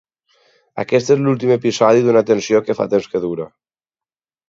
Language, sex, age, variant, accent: Catalan, male, 30-39, Valencià meridional, valencià